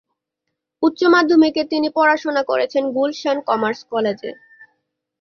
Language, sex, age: Bengali, female, 19-29